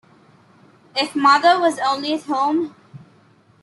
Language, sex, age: English, female, under 19